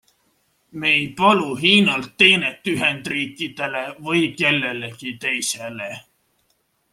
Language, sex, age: Estonian, male, 19-29